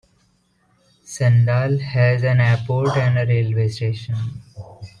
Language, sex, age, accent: English, male, 19-29, India and South Asia (India, Pakistan, Sri Lanka)